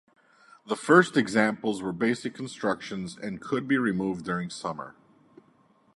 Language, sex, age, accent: English, male, 30-39, United States English